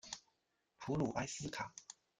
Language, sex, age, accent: Chinese, male, 40-49, 出生地：上海市